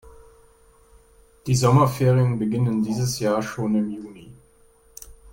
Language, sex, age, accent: German, male, 30-39, Deutschland Deutsch